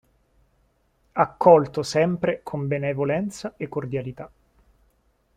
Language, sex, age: Italian, male, 19-29